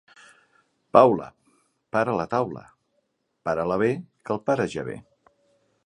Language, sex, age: Catalan, male, 50-59